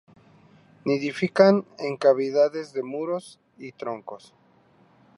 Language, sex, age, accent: Spanish, male, 30-39, México